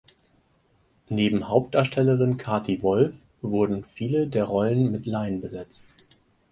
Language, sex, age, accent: German, male, 19-29, Deutschland Deutsch